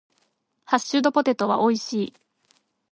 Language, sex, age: Japanese, female, 19-29